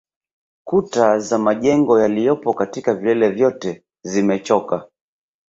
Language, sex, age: Swahili, male, 30-39